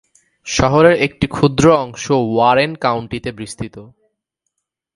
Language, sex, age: Bengali, male, 19-29